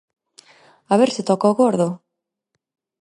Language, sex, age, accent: Galician, female, 30-39, Normativo (estándar)